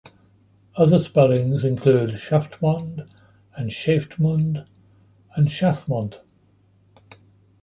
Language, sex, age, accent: English, male, 60-69, England English